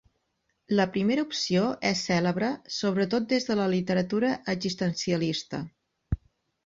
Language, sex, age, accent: Catalan, female, 50-59, Empordanès